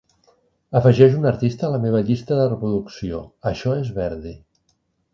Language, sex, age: Catalan, male, 60-69